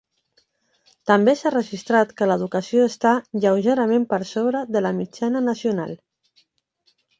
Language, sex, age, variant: Catalan, female, 30-39, Central